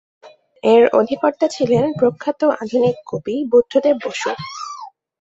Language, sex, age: Bengali, female, 19-29